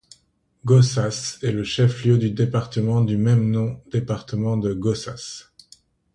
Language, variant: French, Français d'Europe